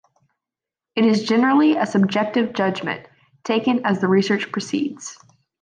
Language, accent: English, United States English